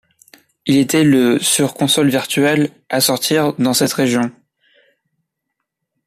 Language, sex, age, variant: French, male, under 19, Français de métropole